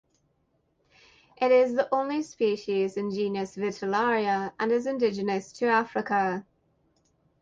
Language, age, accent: English, 30-39, United States English; England English